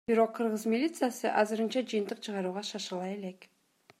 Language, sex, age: Kyrgyz, female, 30-39